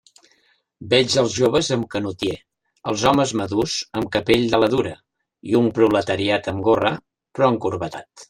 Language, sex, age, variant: Catalan, male, 60-69, Central